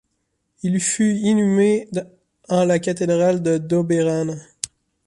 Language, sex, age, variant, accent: French, male, 30-39, Français d'Amérique du Nord, Français du Canada